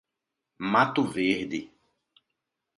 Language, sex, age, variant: Portuguese, male, 30-39, Portuguese (Brasil)